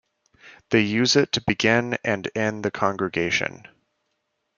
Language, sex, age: English, male, 19-29